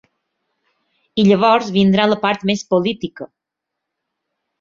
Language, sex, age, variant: Catalan, female, 30-39, Balear